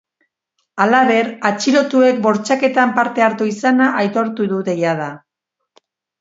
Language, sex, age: Basque, female, 60-69